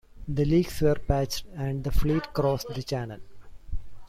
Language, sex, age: English, male, 40-49